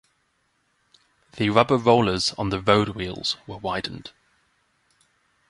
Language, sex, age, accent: English, male, 19-29, England English